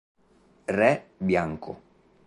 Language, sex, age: Italian, male, 30-39